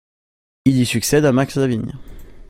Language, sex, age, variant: French, male, under 19, Français de métropole